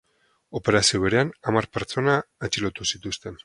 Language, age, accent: Basque, 40-49, Mendebalekoa (Araba, Bizkaia, Gipuzkoako mendebaleko herri batzuk)